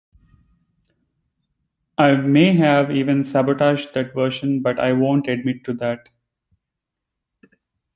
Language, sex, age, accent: English, male, 19-29, India and South Asia (India, Pakistan, Sri Lanka)